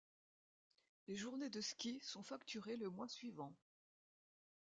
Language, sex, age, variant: French, female, 70-79, Français de métropole